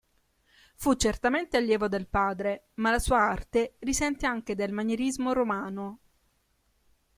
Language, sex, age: Italian, female, 40-49